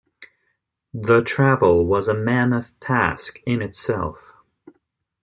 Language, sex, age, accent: English, male, 30-39, United States English